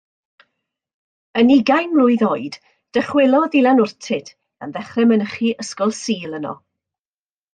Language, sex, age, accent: Welsh, female, 50-59, Y Deyrnas Unedig Cymraeg